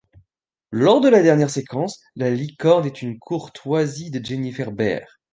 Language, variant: French, Français de métropole